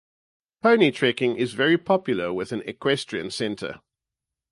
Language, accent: English, Southern African (South Africa, Zimbabwe, Namibia)